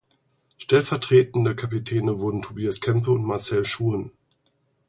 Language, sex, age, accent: German, male, 40-49, Deutschland Deutsch